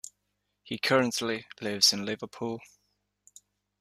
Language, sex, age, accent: English, male, 19-29, Irish English